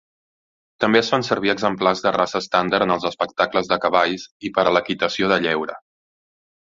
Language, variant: Catalan, Central